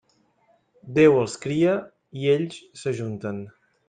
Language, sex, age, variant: Catalan, male, 30-39, Central